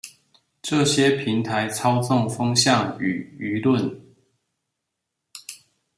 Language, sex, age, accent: Chinese, male, 30-39, 出生地：彰化縣